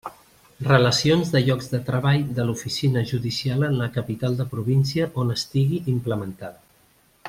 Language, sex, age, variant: Catalan, male, 50-59, Central